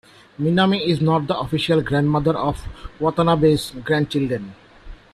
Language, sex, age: English, male, 40-49